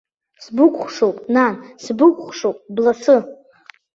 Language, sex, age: Abkhazian, female, under 19